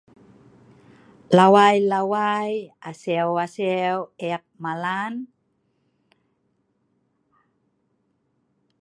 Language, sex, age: Sa'ban, female, 50-59